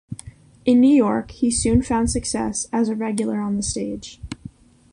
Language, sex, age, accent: English, female, under 19, United States English